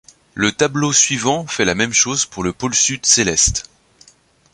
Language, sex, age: French, male, 30-39